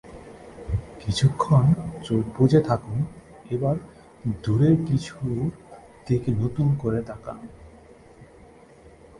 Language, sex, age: Bengali, male, 19-29